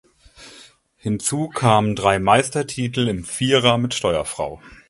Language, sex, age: German, male, 30-39